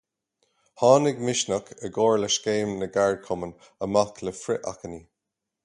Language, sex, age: Irish, male, 40-49